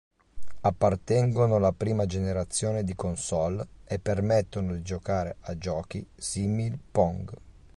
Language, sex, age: Italian, male, 40-49